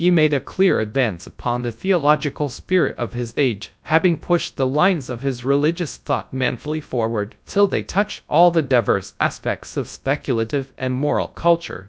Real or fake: fake